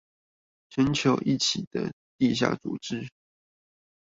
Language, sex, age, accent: Chinese, male, under 19, 出生地：新北市